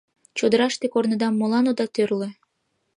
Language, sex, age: Mari, female, under 19